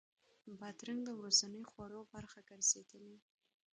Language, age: Pashto, under 19